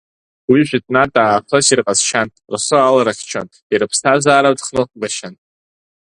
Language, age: Abkhazian, under 19